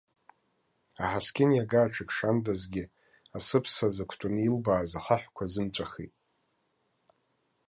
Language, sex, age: Abkhazian, male, 30-39